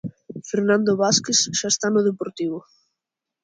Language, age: Galician, 19-29